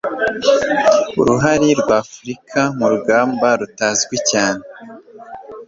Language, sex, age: Kinyarwanda, male, 19-29